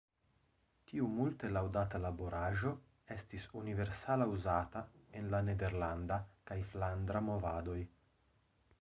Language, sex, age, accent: Esperanto, male, 30-39, Internacia